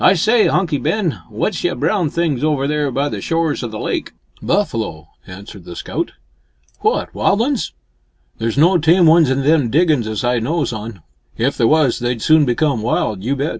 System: none